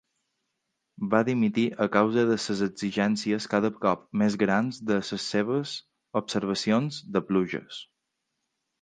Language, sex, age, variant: Catalan, male, under 19, Balear